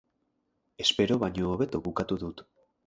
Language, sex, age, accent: Basque, male, 19-29, Erdialdekoa edo Nafarra (Gipuzkoa, Nafarroa)